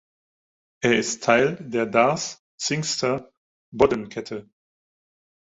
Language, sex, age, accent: German, male, 50-59, Deutschland Deutsch